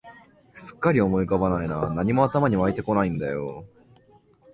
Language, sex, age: Japanese, male, 19-29